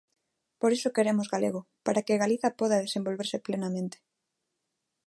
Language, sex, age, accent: Galician, female, 19-29, Neofalante